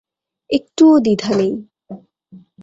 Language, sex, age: Bengali, female, 19-29